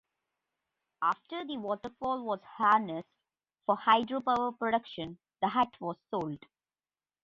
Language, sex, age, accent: English, female, 30-39, India and South Asia (India, Pakistan, Sri Lanka)